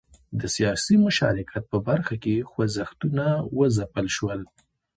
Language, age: Pashto, 30-39